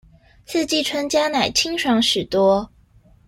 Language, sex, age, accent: Chinese, female, 19-29, 出生地：臺北市